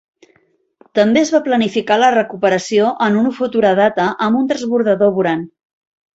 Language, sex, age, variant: Catalan, female, 40-49, Central